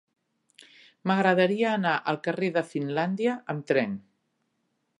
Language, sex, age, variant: Catalan, female, 50-59, Central